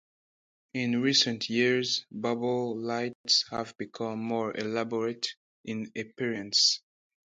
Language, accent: English, Southern African (South Africa, Zimbabwe, Namibia)